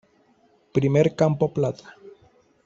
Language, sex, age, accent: Spanish, male, 30-39, Caribe: Cuba, Venezuela, Puerto Rico, República Dominicana, Panamá, Colombia caribeña, México caribeño, Costa del golfo de México